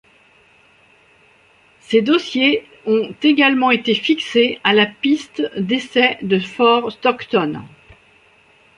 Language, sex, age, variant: French, female, 60-69, Français de métropole